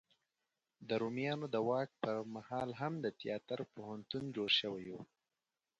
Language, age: Pashto, 19-29